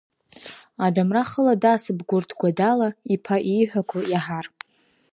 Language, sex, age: Abkhazian, female, under 19